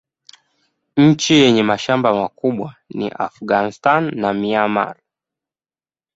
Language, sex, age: Swahili, male, 19-29